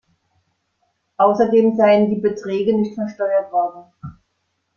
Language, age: German, 50-59